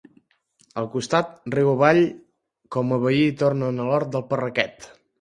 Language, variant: Catalan, Central